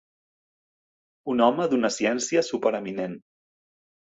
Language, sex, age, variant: Catalan, male, 30-39, Central